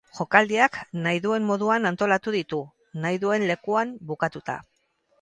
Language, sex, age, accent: Basque, female, 50-59, Erdialdekoa edo Nafarra (Gipuzkoa, Nafarroa)